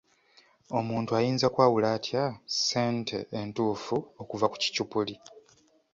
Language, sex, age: Ganda, male, 19-29